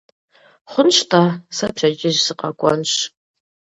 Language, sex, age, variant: Kabardian, female, 30-39, Адыгэбзэ (Къэбэрдей, Кирил, псоми зэдай)